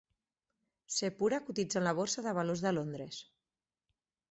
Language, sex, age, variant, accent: Catalan, female, 40-49, Central, Barcelonès